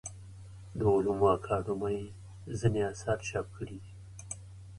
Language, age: Pashto, 60-69